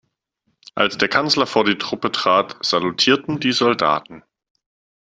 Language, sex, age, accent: German, male, 30-39, Deutschland Deutsch